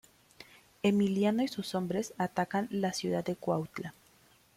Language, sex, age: Spanish, female, 19-29